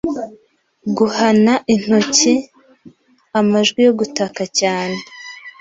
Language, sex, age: Kinyarwanda, female, 19-29